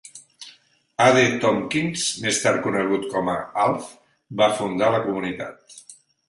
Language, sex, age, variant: Catalan, male, 60-69, Central